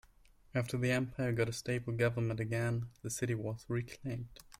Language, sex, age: English, male, 19-29